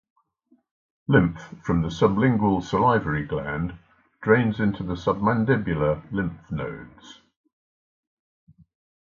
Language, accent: English, England English